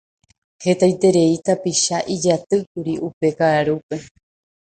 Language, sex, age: Guarani, female, 30-39